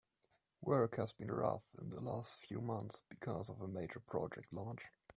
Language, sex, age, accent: English, male, 19-29, England English